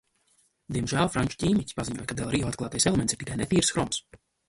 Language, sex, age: Latvian, male, 19-29